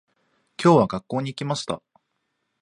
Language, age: Japanese, 19-29